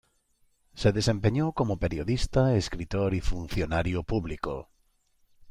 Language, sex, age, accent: Spanish, male, 50-59, España: Centro-Sur peninsular (Madrid, Toledo, Castilla-La Mancha)